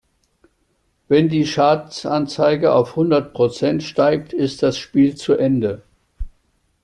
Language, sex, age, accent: German, male, 70-79, Deutschland Deutsch